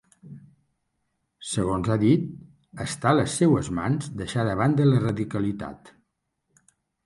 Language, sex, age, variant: Catalan, male, 60-69, Central